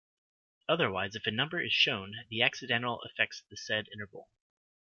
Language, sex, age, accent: English, male, 30-39, United States English